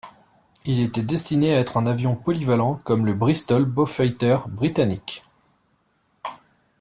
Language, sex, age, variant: French, male, 30-39, Français de métropole